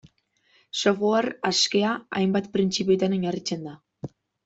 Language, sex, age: Basque, female, 19-29